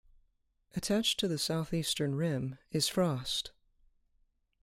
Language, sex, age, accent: English, female, 30-39, United States English